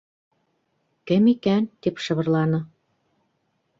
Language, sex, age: Bashkir, female, 30-39